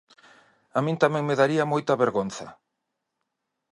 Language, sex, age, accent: Galician, male, 40-49, Normativo (estándar)